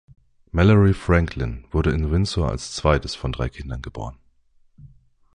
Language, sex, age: German, male, 30-39